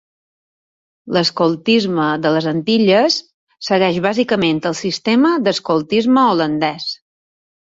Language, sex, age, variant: Catalan, female, 40-49, Balear